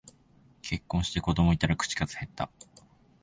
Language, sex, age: Japanese, male, 19-29